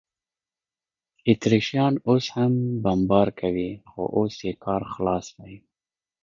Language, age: Pashto, 30-39